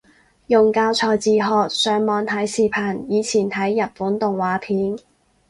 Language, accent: Cantonese, 广州音